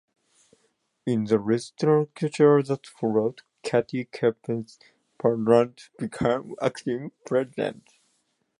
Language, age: English, 19-29